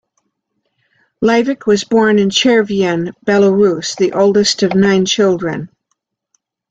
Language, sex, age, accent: English, female, 70-79, United States English